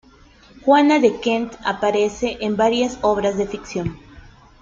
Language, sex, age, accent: Spanish, female, 30-39, Andino-Pacífico: Colombia, Perú, Ecuador, oeste de Bolivia y Venezuela andina